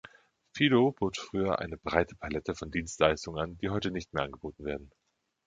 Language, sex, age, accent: German, male, 30-39, Deutschland Deutsch